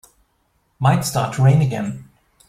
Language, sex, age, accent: English, male, 40-49, United States English